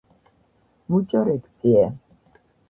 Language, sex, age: Georgian, female, 70-79